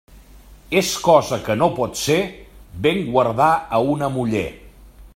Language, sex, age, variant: Catalan, male, 60-69, Central